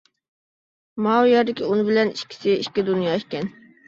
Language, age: Uyghur, 30-39